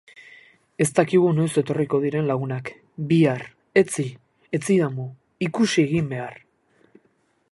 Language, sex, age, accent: Basque, male, 30-39, Erdialdekoa edo Nafarra (Gipuzkoa, Nafarroa)